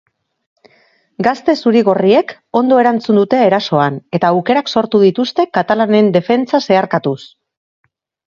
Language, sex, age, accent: Basque, male, 40-49, Mendebalekoa (Araba, Bizkaia, Gipuzkoako mendebaleko herri batzuk)